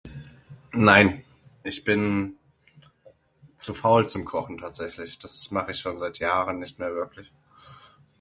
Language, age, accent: German, 30-39, Deutschland Deutsch